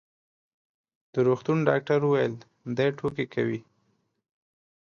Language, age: Pashto, 19-29